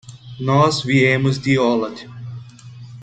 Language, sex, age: Portuguese, male, 30-39